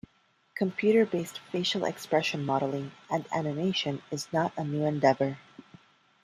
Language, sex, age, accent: English, female, 30-39, United States English